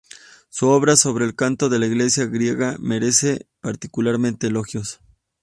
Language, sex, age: Spanish, male, 30-39